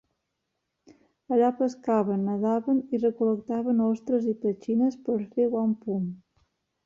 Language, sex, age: Catalan, female, 40-49